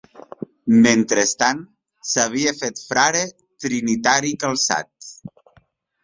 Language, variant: Catalan, Nord-Occidental